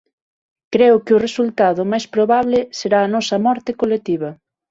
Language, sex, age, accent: Galician, female, 30-39, Normativo (estándar); Neofalante